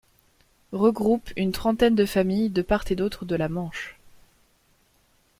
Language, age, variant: French, 19-29, Français de métropole